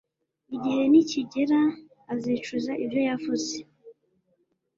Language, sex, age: Kinyarwanda, female, 19-29